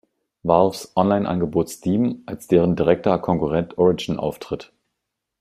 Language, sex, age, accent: German, male, 30-39, Deutschland Deutsch